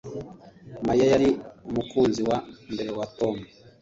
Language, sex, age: Kinyarwanda, male, 40-49